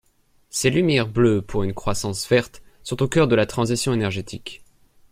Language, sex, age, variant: French, male, 19-29, Français de métropole